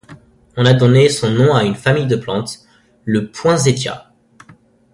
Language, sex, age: French, male, under 19